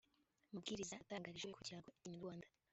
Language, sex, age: Kinyarwanda, female, 19-29